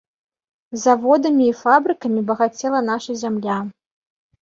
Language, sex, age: Belarusian, female, 19-29